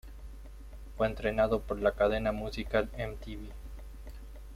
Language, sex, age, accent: Spanish, male, 30-39, Rioplatense: Argentina, Uruguay, este de Bolivia, Paraguay